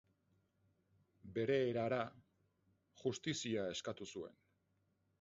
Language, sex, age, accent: Basque, male, 40-49, Mendebalekoa (Araba, Bizkaia, Gipuzkoako mendebaleko herri batzuk)